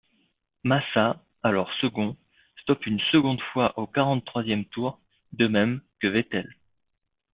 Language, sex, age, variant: French, male, 19-29, Français de métropole